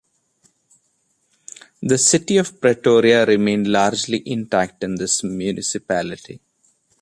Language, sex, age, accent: English, male, 30-39, India and South Asia (India, Pakistan, Sri Lanka)